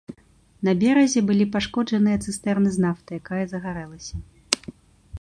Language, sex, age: Belarusian, female, 19-29